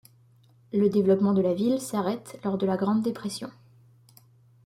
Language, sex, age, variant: French, female, 19-29, Français de métropole